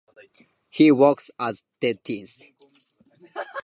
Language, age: English, 19-29